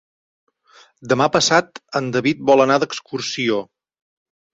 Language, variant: Catalan, Central